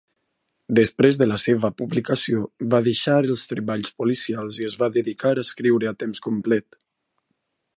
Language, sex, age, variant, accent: Catalan, male, 19-29, Alacantí, valencià